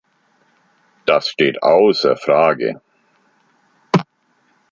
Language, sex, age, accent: German, male, 50-59, Deutschland Deutsch